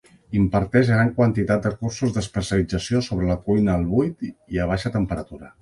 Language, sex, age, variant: Catalan, male, 50-59, Central